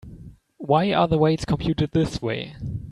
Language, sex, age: English, male, 19-29